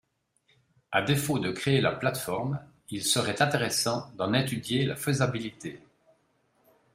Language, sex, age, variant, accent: French, male, 50-59, Français d'Europe, Français de Suisse